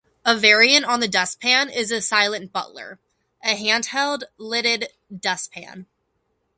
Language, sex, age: English, female, under 19